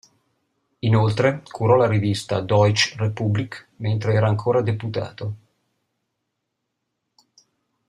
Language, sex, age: Italian, male, 50-59